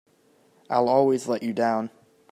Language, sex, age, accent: English, male, under 19, United States English